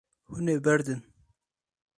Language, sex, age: Kurdish, male, 30-39